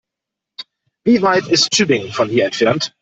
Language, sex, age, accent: German, male, 30-39, Deutschland Deutsch